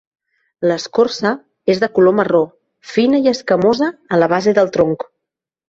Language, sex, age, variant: Catalan, female, 30-39, Central